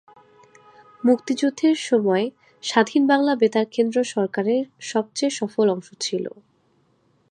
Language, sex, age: Bengali, female, 19-29